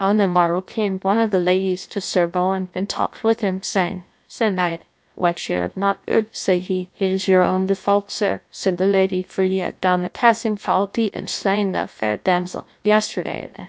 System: TTS, GlowTTS